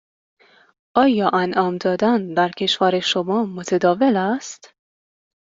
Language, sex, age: Persian, female, 19-29